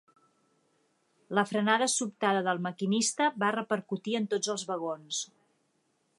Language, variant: Catalan, Septentrional